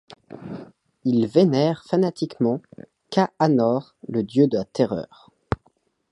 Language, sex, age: French, male, under 19